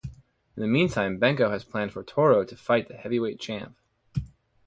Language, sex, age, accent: English, male, 30-39, United States English